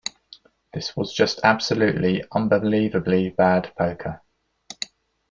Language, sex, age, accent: English, male, 30-39, England English